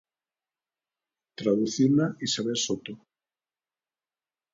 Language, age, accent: Galician, 50-59, Central (gheada)